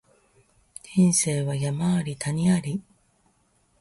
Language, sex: Japanese, female